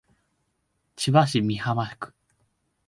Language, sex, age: Japanese, male, 19-29